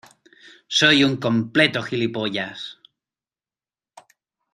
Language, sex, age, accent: Spanish, male, 30-39, España: Norte peninsular (Asturias, Castilla y León, Cantabria, País Vasco, Navarra, Aragón, La Rioja, Guadalajara, Cuenca)